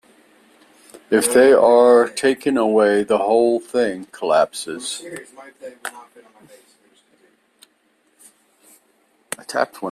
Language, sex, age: English, male, 60-69